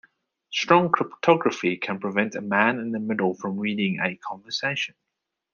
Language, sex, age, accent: English, male, 19-29, Southern African (South Africa, Zimbabwe, Namibia)